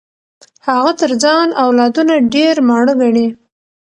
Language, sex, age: Pashto, female, 30-39